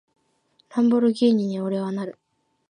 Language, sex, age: Japanese, female, 19-29